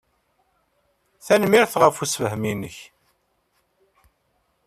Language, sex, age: Kabyle, male, 30-39